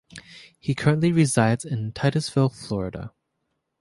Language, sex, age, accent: English, male, 19-29, Canadian English